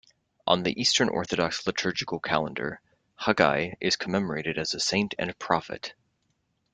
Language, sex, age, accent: English, male, 30-39, United States English